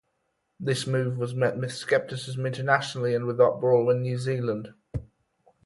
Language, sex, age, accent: English, male, 19-29, England English